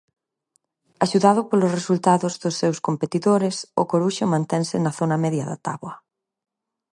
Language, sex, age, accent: Galician, female, 30-39, Normativo (estándar)